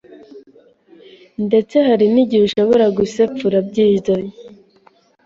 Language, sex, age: Kinyarwanda, female, 19-29